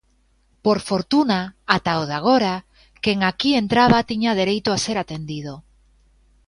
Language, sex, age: Galician, female, 40-49